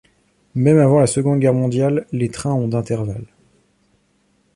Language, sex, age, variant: French, male, 30-39, Français de métropole